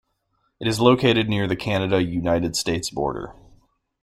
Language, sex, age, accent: English, male, 19-29, United States English